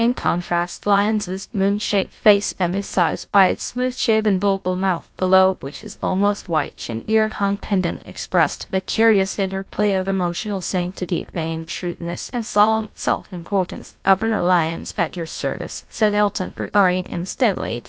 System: TTS, GlowTTS